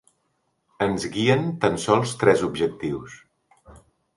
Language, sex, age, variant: Catalan, male, 50-59, Central